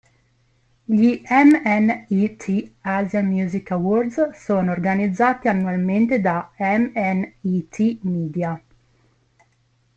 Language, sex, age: Italian, female, 19-29